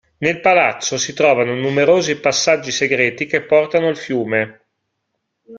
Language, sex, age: Italian, male, 40-49